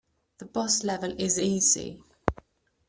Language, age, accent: English, 19-29, England English